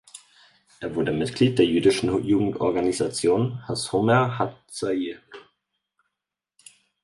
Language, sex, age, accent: German, male, 19-29, Deutschland Deutsch